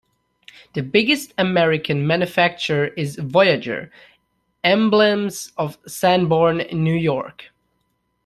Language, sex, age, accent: English, male, 19-29, United States English